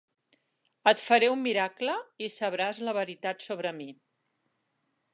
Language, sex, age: Catalan, female, 60-69